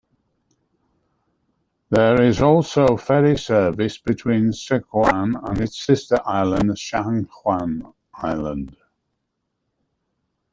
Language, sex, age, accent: English, male, 70-79, England English